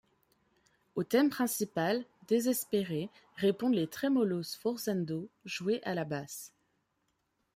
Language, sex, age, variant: French, female, 19-29, Français de métropole